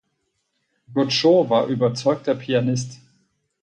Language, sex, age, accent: German, male, 40-49, Deutschland Deutsch